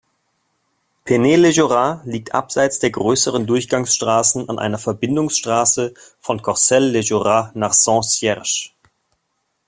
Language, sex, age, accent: German, male, 30-39, Deutschland Deutsch